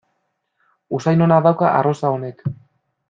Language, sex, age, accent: Basque, male, 19-29, Mendebalekoa (Araba, Bizkaia, Gipuzkoako mendebaleko herri batzuk)